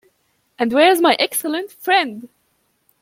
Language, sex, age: English, female, 19-29